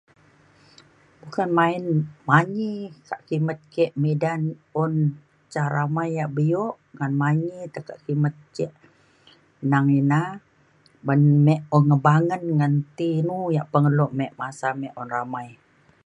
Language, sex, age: Mainstream Kenyah, female, 60-69